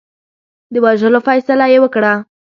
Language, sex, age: Pashto, female, 19-29